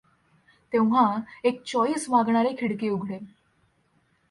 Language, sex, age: Marathi, female, under 19